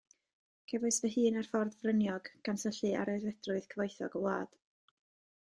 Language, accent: Welsh, Y Deyrnas Unedig Cymraeg